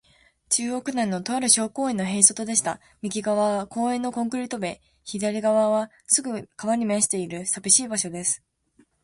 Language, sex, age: Japanese, female, under 19